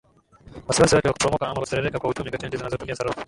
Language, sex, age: Swahili, male, 19-29